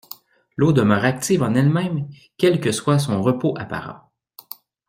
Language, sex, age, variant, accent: French, male, 30-39, Français d'Amérique du Nord, Français du Canada